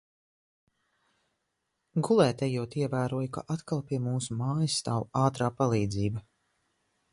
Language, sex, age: Latvian, female, 40-49